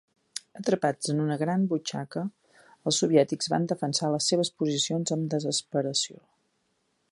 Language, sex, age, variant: Catalan, female, 40-49, Central